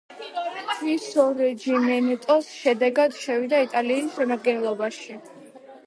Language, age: Georgian, under 19